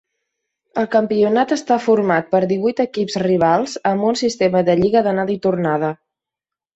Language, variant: Catalan, Central